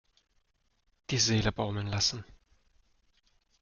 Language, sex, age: German, male, 40-49